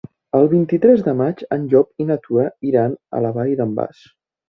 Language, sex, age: Catalan, male, 19-29